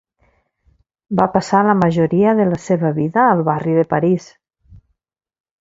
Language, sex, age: Catalan, female, 50-59